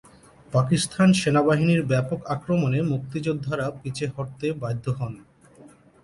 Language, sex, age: Bengali, male, 30-39